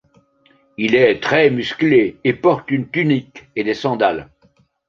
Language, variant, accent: French, Français d'Europe, Français de Belgique